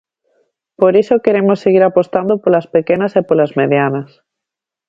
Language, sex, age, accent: Galician, female, 30-39, Normativo (estándar)